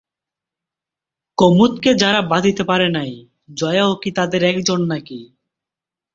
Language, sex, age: Bengali, male, 19-29